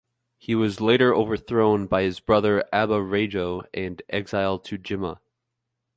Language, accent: English, United States English